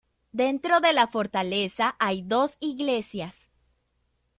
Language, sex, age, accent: Spanish, female, under 19, México